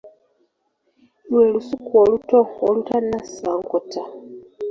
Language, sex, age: Ganda, female, 19-29